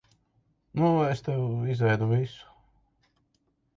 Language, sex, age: Latvian, male, 50-59